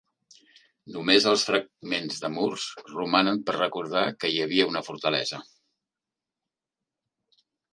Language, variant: Catalan, Central